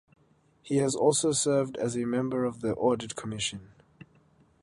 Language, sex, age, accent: English, male, 19-29, Southern African (South Africa, Zimbabwe, Namibia)